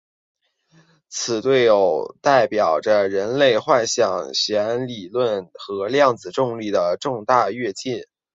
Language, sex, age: Chinese, male, 19-29